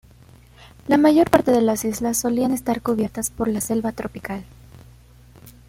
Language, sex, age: Spanish, female, 19-29